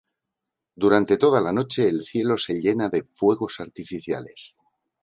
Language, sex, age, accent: Spanish, male, 50-59, España: Centro-Sur peninsular (Madrid, Toledo, Castilla-La Mancha)